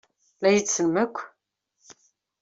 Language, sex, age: Kabyle, female, 30-39